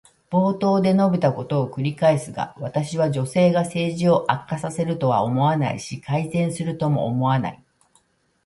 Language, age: Japanese, 60-69